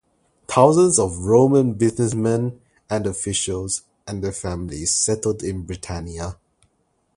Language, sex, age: English, male, 19-29